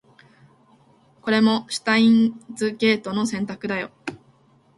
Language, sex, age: Japanese, female, 19-29